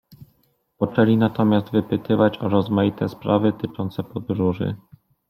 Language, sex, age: Polish, male, 19-29